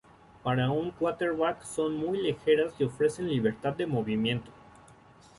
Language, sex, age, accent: Spanish, male, 19-29, México